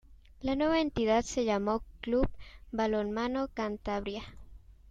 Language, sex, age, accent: Spanish, female, under 19, Rioplatense: Argentina, Uruguay, este de Bolivia, Paraguay